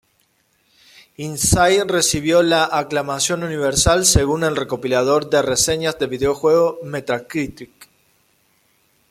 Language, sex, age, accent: Spanish, female, 19-29, Rioplatense: Argentina, Uruguay, este de Bolivia, Paraguay